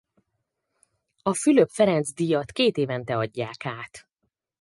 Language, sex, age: Hungarian, female, 40-49